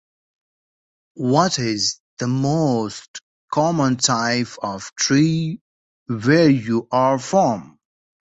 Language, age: English, 30-39